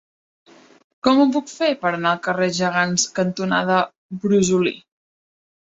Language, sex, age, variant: Catalan, female, 30-39, Central